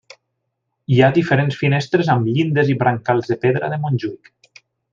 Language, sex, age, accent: Catalan, male, 40-49, valencià